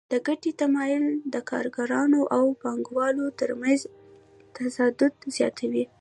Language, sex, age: Pashto, female, 19-29